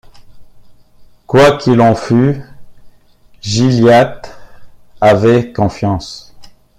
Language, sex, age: French, male, 40-49